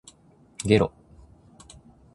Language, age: Japanese, 19-29